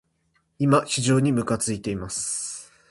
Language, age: Japanese, 19-29